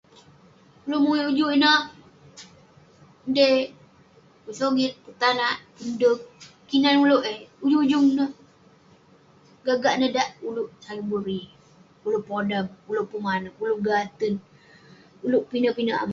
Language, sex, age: Western Penan, female, under 19